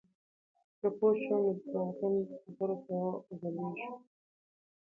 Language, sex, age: Pashto, female, 19-29